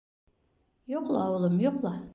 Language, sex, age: Bashkir, female, 50-59